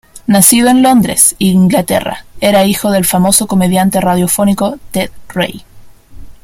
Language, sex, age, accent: Spanish, female, under 19, Chileno: Chile, Cuyo